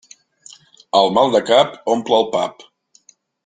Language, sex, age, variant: Catalan, male, 50-59, Central